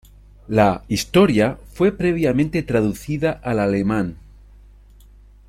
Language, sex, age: Spanish, male, 40-49